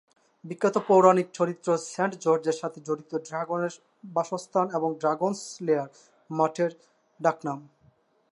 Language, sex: Bengali, male